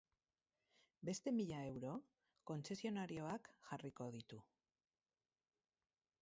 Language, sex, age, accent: Basque, female, 50-59, Mendebalekoa (Araba, Bizkaia, Gipuzkoako mendebaleko herri batzuk)